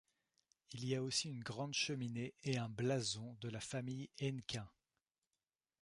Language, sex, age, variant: French, male, 30-39, Français de métropole